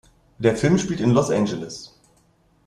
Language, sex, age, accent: German, male, 30-39, Deutschland Deutsch